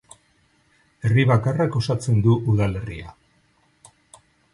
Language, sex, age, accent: Basque, male, 50-59, Mendebalekoa (Araba, Bizkaia, Gipuzkoako mendebaleko herri batzuk)